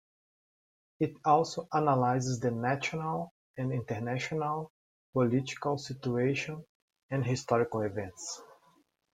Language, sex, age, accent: English, male, 30-39, United States English